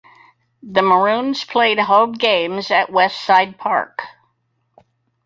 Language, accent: English, United States English